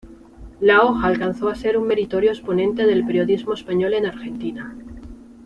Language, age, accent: Spanish, 40-49, España: Norte peninsular (Asturias, Castilla y León, Cantabria, País Vasco, Navarra, Aragón, La Rioja, Guadalajara, Cuenca)